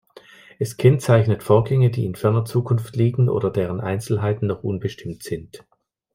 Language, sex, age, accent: German, male, 50-59, Deutschland Deutsch